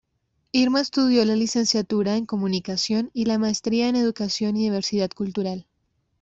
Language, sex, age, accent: Spanish, female, 19-29, Caribe: Cuba, Venezuela, Puerto Rico, República Dominicana, Panamá, Colombia caribeña, México caribeño, Costa del golfo de México